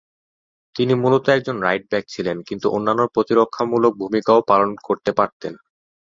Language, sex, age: Bengali, male, 19-29